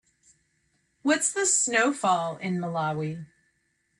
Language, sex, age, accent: English, female, 60-69, United States English